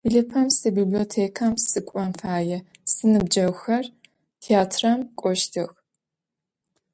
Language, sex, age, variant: Adyghe, female, 19-29, Адыгабзэ (Кирил, пстэумэ зэдыряе)